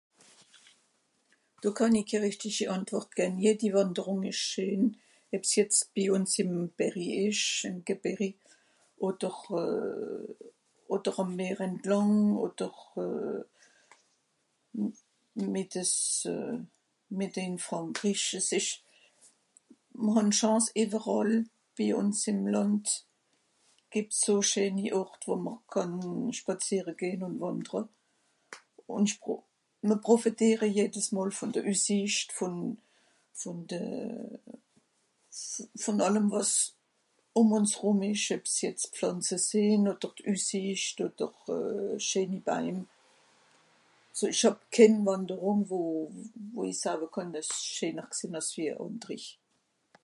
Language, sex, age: Swiss German, female, 60-69